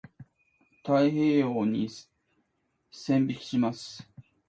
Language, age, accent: Japanese, 50-59, 標準語